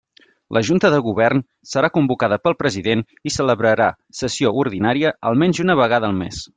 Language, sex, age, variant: Catalan, male, 30-39, Central